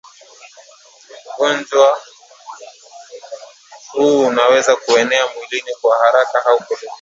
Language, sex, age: Swahili, male, 19-29